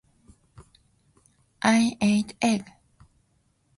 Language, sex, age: Japanese, female, 19-29